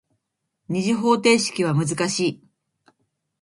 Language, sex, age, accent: Japanese, female, 50-59, 標準語; 東京